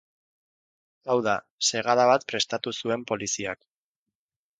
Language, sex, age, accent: Basque, male, 30-39, Erdialdekoa edo Nafarra (Gipuzkoa, Nafarroa)